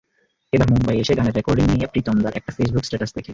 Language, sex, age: Bengali, male, 19-29